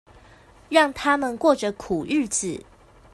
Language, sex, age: Chinese, female, 30-39